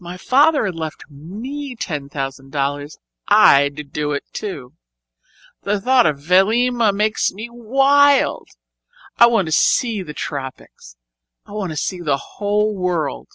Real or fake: real